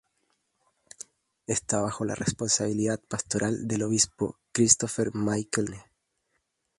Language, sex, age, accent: Spanish, male, 19-29, Chileno: Chile, Cuyo